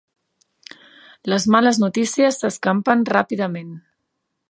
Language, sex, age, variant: Catalan, female, 30-39, Central